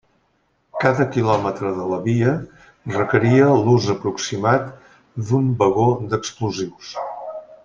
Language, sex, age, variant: Catalan, male, 60-69, Central